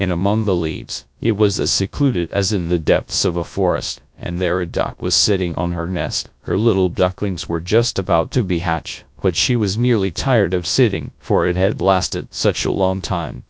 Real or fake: fake